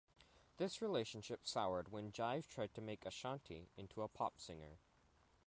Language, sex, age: English, male, under 19